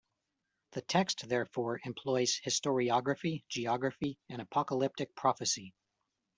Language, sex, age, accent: English, male, 40-49, United States English